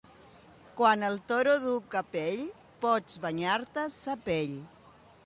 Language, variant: Catalan, Central